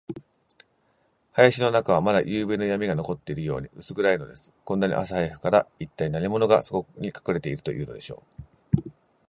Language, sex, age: Japanese, male, 40-49